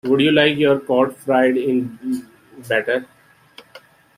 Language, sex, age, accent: English, male, 30-39, United States English